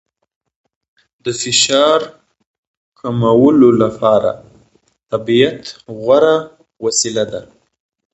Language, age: Pashto, 19-29